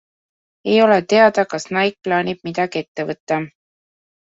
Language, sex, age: Estonian, female, 30-39